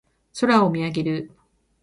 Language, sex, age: Japanese, female, 50-59